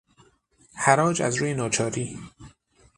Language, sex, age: Persian, male, 30-39